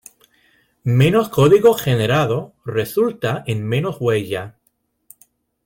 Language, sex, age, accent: Spanish, male, 40-49, España: Centro-Sur peninsular (Madrid, Toledo, Castilla-La Mancha)